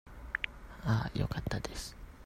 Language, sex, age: Japanese, male, 19-29